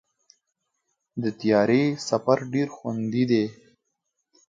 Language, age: Pashto, 19-29